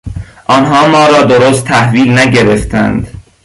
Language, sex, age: Persian, male, under 19